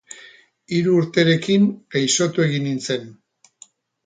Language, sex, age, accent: Basque, male, 60-69, Erdialdekoa edo Nafarra (Gipuzkoa, Nafarroa)